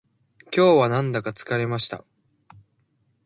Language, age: Japanese, 19-29